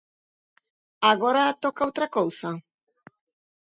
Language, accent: Galician, Normativo (estándar)